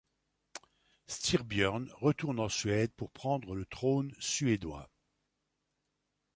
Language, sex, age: French, male, 60-69